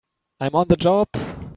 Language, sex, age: English, male, 19-29